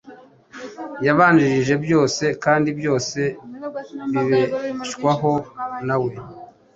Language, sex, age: Kinyarwanda, male, 30-39